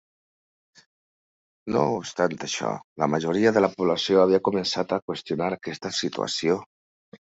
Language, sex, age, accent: Catalan, male, 50-59, valencià